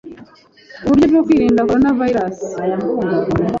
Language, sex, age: Kinyarwanda, female, 30-39